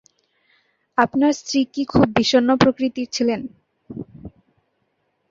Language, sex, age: Bengali, female, 19-29